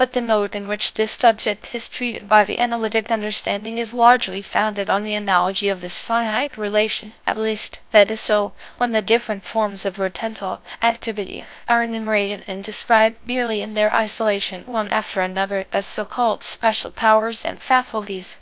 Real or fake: fake